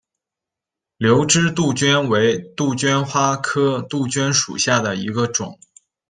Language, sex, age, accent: Chinese, male, 19-29, 出生地：山西省